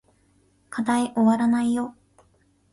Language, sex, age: Japanese, female, 19-29